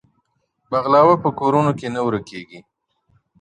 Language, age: Pashto, 30-39